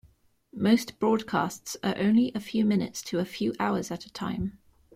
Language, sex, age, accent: English, female, 19-29, England English